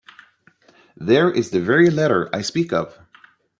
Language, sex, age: English, male, 30-39